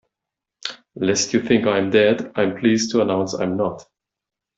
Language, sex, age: English, male, 19-29